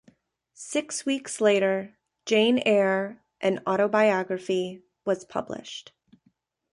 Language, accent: English, United States English